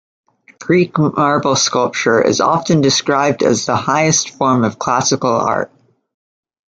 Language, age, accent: English, 19-29, United States English